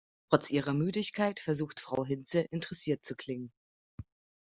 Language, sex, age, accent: German, female, 30-39, Deutschland Deutsch